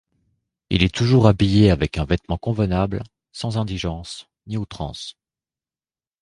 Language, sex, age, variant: French, male, 19-29, Français de métropole